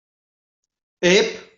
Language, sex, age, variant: Catalan, male, 19-29, Central